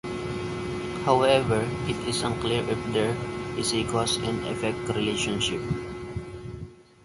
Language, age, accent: English, 19-29, Filipino